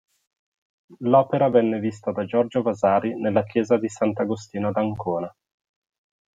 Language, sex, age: Italian, male, 19-29